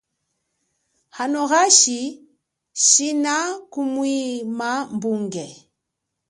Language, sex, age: Chokwe, female, 30-39